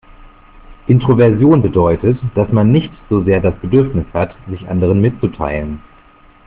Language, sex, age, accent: German, male, 30-39, Deutschland Deutsch